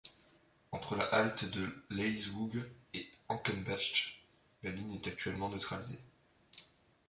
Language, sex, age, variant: French, male, 19-29, Français de métropole